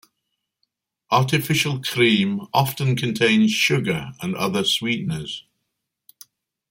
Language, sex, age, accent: English, male, 50-59, England English